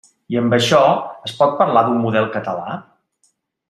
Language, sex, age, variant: Catalan, male, 50-59, Central